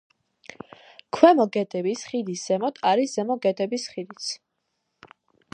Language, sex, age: Georgian, female, under 19